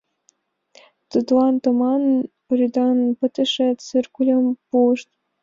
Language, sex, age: Mari, female, under 19